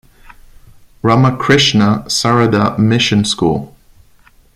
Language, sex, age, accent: English, male, 30-39, United States English